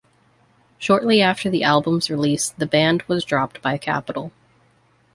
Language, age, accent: English, 19-29, United States English